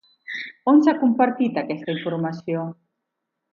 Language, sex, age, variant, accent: Catalan, female, 50-59, Central, central